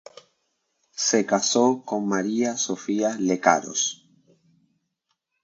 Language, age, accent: Spanish, 19-29, Rioplatense: Argentina, Uruguay, este de Bolivia, Paraguay